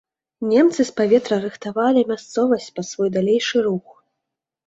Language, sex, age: Belarusian, female, 30-39